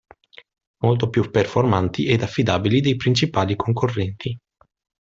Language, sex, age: Italian, male, 30-39